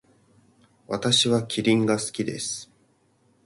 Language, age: Japanese, 30-39